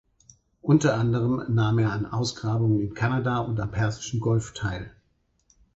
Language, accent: German, Deutschland Deutsch